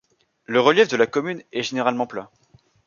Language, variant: French, Français de métropole